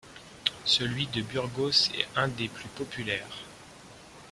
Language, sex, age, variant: French, male, 50-59, Français de métropole